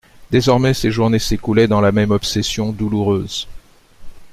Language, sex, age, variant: French, male, 60-69, Français de métropole